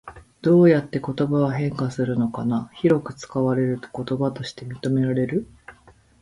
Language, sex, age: Japanese, female, 40-49